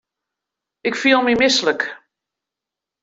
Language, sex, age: Western Frisian, female, 60-69